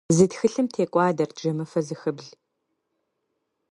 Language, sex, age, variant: Kabardian, female, 19-29, Адыгэбзэ (Къэбэрдей, Кирил, псоми зэдай)